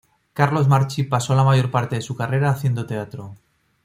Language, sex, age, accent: Spanish, male, 40-49, España: Norte peninsular (Asturias, Castilla y León, Cantabria, País Vasco, Navarra, Aragón, La Rioja, Guadalajara, Cuenca)